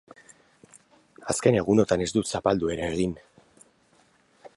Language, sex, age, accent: Basque, male, 40-49, Mendebalekoa (Araba, Bizkaia, Gipuzkoako mendebaleko herri batzuk)